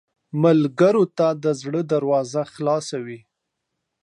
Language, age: Pashto, 19-29